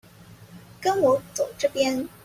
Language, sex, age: Chinese, female, 19-29